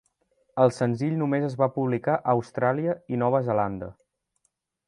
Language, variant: Catalan, Central